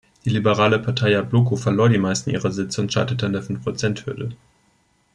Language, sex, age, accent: German, male, 19-29, Deutschland Deutsch